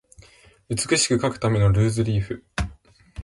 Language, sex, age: Japanese, male, under 19